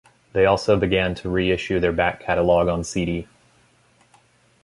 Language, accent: English, United States English